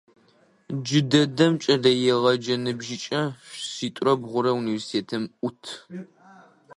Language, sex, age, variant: Adyghe, male, under 19, Адыгабзэ (Кирил, пстэумэ зэдыряе)